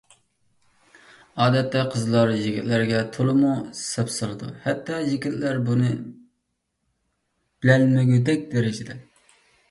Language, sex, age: Uyghur, male, 30-39